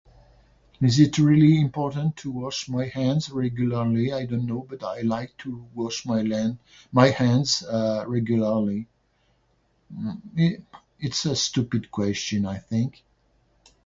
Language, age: English, 60-69